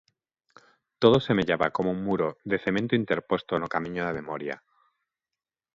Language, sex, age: Galician, male, 40-49